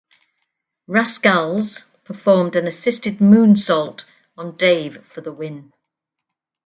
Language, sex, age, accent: English, female, 60-69, England English